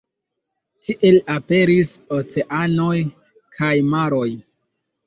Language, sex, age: Esperanto, male, 19-29